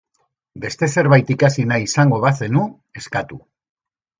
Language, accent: Basque, Erdialdekoa edo Nafarra (Gipuzkoa, Nafarroa)